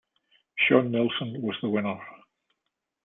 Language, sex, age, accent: English, male, 50-59, Scottish English